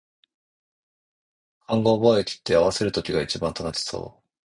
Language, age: Japanese, 30-39